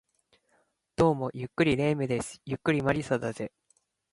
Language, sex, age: Japanese, male, 19-29